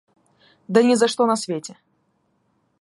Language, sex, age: Russian, female, 19-29